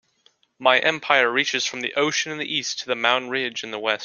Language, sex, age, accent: English, male, 19-29, United States English